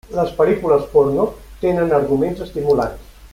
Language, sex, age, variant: Catalan, male, 60-69, Central